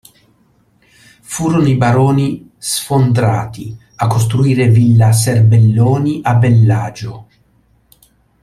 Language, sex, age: Italian, male, 50-59